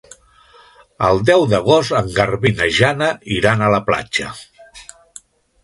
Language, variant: Catalan, Nord-Occidental